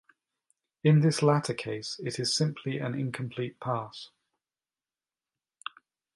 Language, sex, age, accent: English, male, 40-49, England English